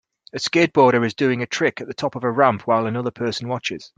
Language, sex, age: English, male, 40-49